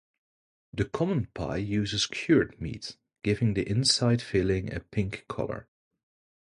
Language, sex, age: English, male, 30-39